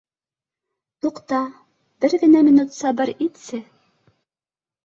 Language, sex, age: Bashkir, female, 50-59